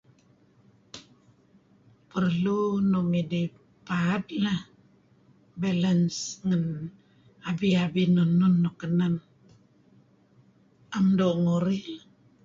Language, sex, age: Kelabit, female, 50-59